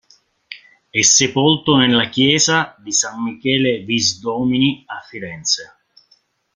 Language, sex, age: Italian, male, 50-59